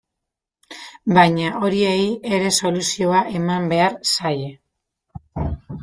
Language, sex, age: Basque, female, 30-39